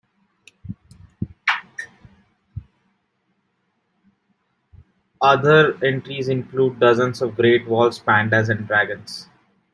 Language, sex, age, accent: English, male, 19-29, India and South Asia (India, Pakistan, Sri Lanka)